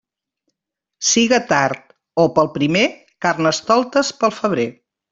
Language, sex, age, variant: Catalan, female, 50-59, Central